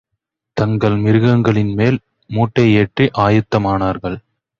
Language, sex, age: Tamil, male, 19-29